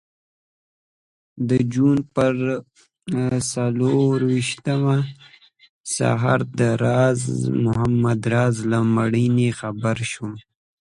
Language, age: Pashto, 19-29